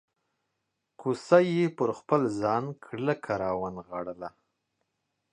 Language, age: Pashto, 30-39